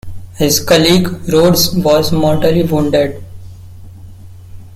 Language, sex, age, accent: English, male, 19-29, India and South Asia (India, Pakistan, Sri Lanka)